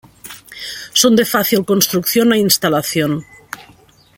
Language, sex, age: Spanish, female, 50-59